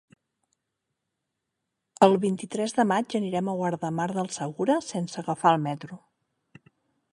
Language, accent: Catalan, central; nord-occidental